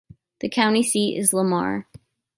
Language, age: English, 19-29